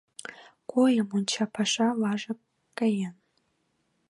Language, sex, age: Mari, female, 19-29